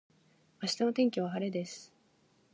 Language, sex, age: Japanese, female, 19-29